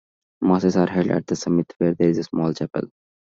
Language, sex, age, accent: English, male, 19-29, India and South Asia (India, Pakistan, Sri Lanka)